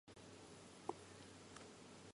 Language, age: Adamawa Fulfulde, 19-29